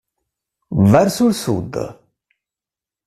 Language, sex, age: Italian, male, 30-39